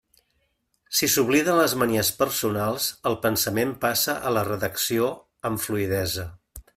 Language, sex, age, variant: Catalan, male, 50-59, Central